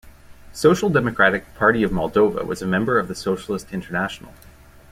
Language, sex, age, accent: English, male, 19-29, Canadian English